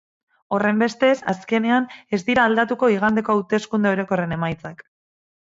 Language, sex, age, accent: Basque, female, 30-39, Mendebalekoa (Araba, Bizkaia, Gipuzkoako mendebaleko herri batzuk)